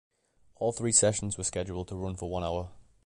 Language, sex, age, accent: English, male, under 19, England English